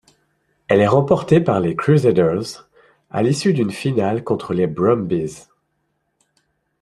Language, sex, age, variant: French, male, 40-49, Français de métropole